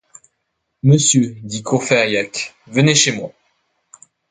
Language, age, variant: French, under 19, Français de métropole